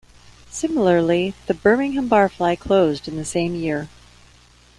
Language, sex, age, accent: English, female, 50-59, United States English